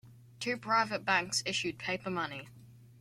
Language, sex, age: English, male, under 19